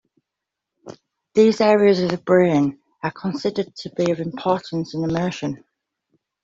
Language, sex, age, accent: English, female, 40-49, England English